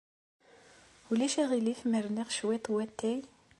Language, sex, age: Kabyle, female, 30-39